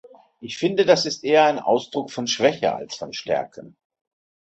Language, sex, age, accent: German, male, 60-69, Deutschland Deutsch